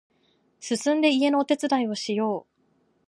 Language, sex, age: Japanese, female, 19-29